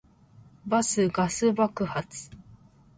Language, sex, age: Japanese, female, 19-29